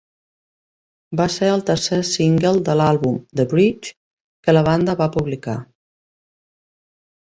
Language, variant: Catalan, Central